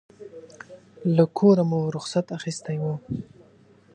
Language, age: Pashto, 19-29